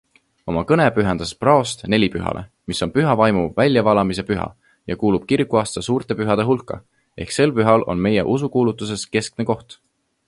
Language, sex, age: Estonian, male, 19-29